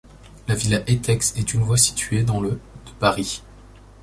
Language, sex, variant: French, male, Français de métropole